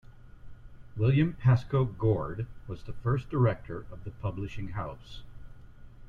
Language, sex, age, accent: English, male, 50-59, United States English